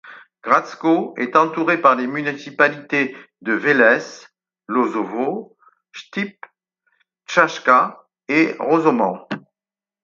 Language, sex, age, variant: French, male, 60-69, Français de métropole